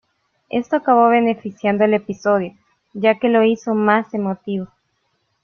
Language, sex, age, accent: Spanish, female, 30-39, América central